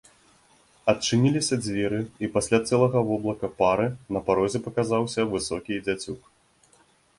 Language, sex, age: Belarusian, male, 30-39